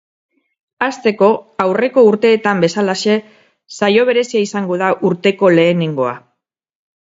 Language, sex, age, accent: Basque, female, 40-49, Mendebalekoa (Araba, Bizkaia, Gipuzkoako mendebaleko herri batzuk)